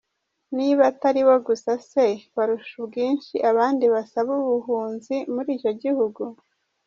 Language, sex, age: Kinyarwanda, male, 30-39